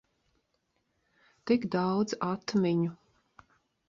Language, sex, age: Latvian, female, 60-69